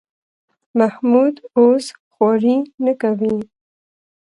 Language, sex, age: Pashto, female, 19-29